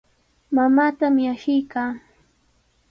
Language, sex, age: Sihuas Ancash Quechua, female, 30-39